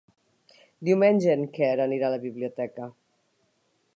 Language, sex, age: Catalan, female, 60-69